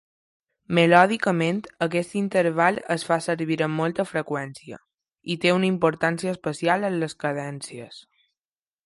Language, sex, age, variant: Catalan, male, under 19, Balear